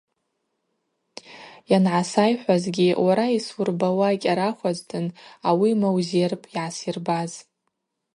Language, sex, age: Abaza, female, 19-29